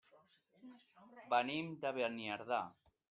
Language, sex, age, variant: Catalan, male, 50-59, Central